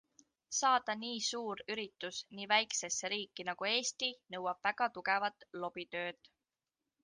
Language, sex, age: Estonian, female, 19-29